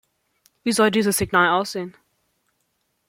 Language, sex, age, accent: German, female, under 19, Deutschland Deutsch